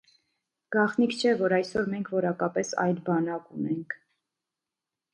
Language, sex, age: Armenian, female, 19-29